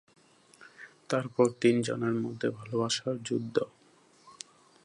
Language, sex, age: Bengali, male, 19-29